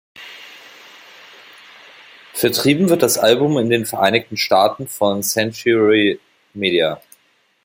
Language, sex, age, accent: German, male, 30-39, Deutschland Deutsch